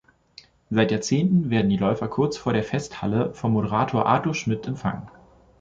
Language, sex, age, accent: German, male, 19-29, Deutschland Deutsch